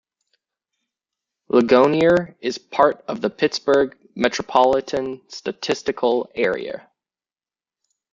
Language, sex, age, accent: English, male, 19-29, United States English